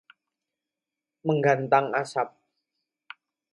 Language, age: Indonesian, 19-29